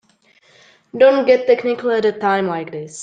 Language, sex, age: English, female, 19-29